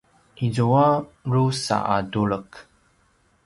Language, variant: Paiwan, pinayuanan a kinaikacedasan (東排灣語)